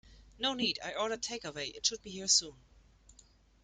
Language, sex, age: English, female, 19-29